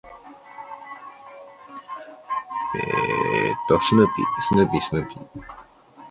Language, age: Chinese, 19-29